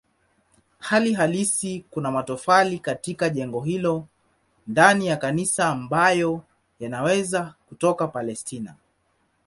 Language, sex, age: Swahili, male, 19-29